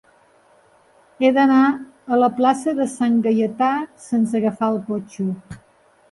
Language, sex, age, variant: Catalan, female, 50-59, Balear